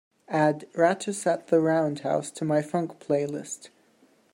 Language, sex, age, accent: English, male, 19-29, United States English